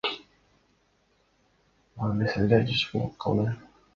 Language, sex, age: Kyrgyz, male, under 19